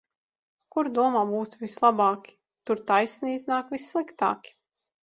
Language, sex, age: Latvian, female, 19-29